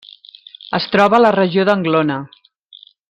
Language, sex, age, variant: Catalan, female, 40-49, Central